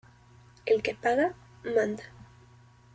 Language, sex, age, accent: Spanish, female, 19-29, México